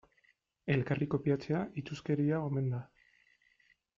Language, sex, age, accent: Basque, male, 19-29, Erdialdekoa edo Nafarra (Gipuzkoa, Nafarroa)